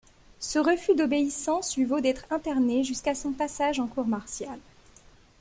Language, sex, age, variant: French, female, 19-29, Français de métropole